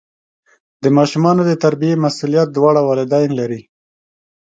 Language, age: Pashto, 30-39